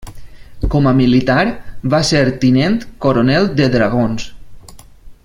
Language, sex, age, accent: Catalan, male, 30-39, valencià